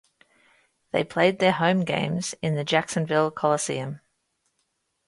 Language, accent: English, Australian English